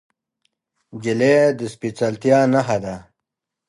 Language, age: Pashto, 30-39